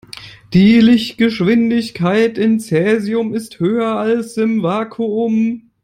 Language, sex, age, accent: German, male, 19-29, Deutschland Deutsch